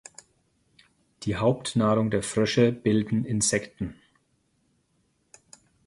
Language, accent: German, Deutschland Deutsch